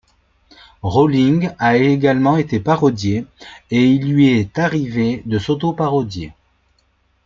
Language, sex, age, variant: French, male, 40-49, Français de métropole